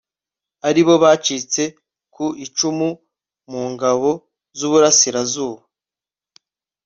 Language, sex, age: Kinyarwanda, male, 19-29